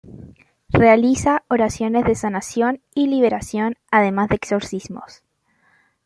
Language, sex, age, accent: Spanish, female, under 19, Chileno: Chile, Cuyo